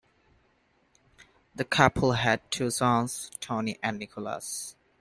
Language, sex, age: English, male, 19-29